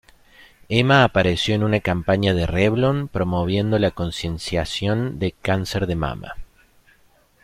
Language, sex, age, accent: Spanish, male, 30-39, Rioplatense: Argentina, Uruguay, este de Bolivia, Paraguay